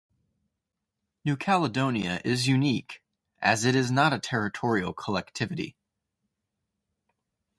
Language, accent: English, United States English